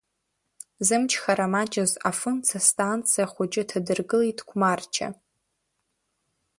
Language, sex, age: Abkhazian, female, under 19